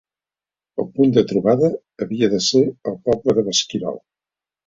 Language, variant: Catalan, Central